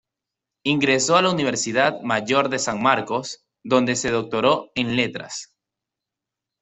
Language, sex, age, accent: Spanish, male, 19-29, Andino-Pacífico: Colombia, Perú, Ecuador, oeste de Bolivia y Venezuela andina